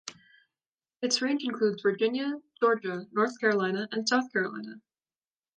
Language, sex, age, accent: English, female, under 19, United States English